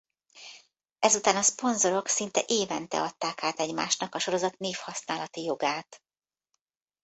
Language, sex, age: Hungarian, female, 50-59